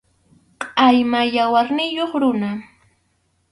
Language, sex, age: Arequipa-La Unión Quechua, female, 19-29